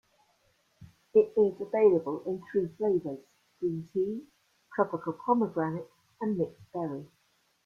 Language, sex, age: English, female, 60-69